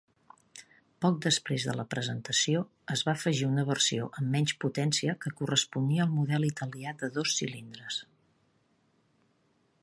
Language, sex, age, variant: Catalan, female, 40-49, Central